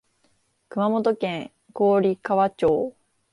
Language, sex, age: Japanese, female, 19-29